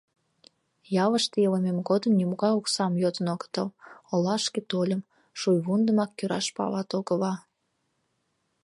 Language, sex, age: Mari, female, 19-29